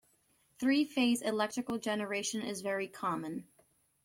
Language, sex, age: English, female, 19-29